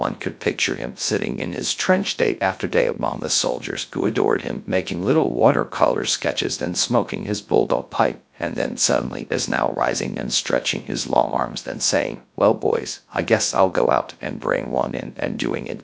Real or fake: fake